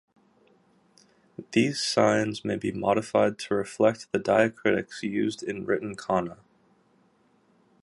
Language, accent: English, United States English